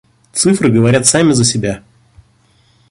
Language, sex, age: Russian, male, 30-39